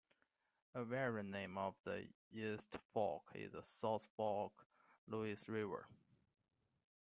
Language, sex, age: English, male, 30-39